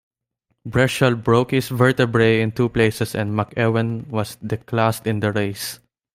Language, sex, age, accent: English, male, under 19, Filipino